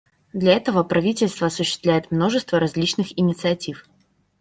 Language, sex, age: Russian, female, 19-29